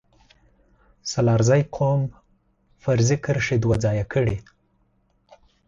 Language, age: Pashto, 30-39